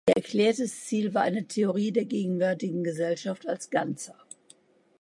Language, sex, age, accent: German, female, 60-69, Deutschland Deutsch